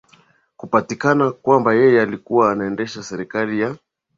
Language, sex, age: Swahili, male, 30-39